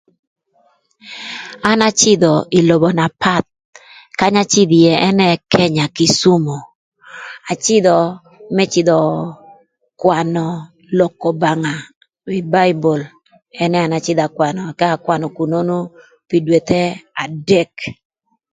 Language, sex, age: Thur, female, 50-59